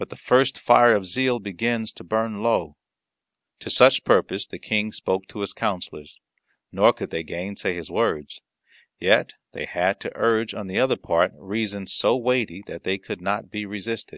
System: none